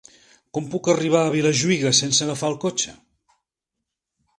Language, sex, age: Catalan, male, 40-49